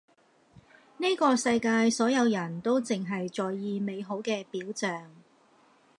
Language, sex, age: Cantonese, female, 40-49